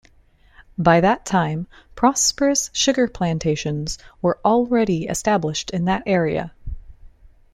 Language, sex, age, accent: English, female, 30-39, United States English